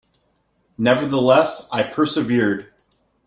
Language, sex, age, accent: English, male, 40-49, United States English